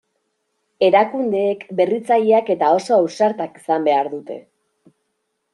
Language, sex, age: Basque, female, 30-39